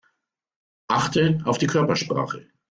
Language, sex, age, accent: German, male, 50-59, Deutschland Deutsch